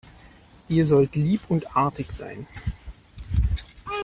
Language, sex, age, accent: German, male, 30-39, Deutschland Deutsch